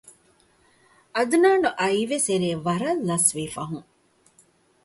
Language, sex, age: Divehi, female, 40-49